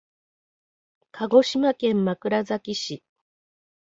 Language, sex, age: Japanese, female, 50-59